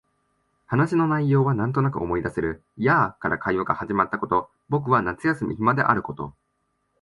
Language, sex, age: Japanese, male, 19-29